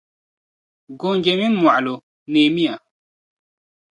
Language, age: Dagbani, 19-29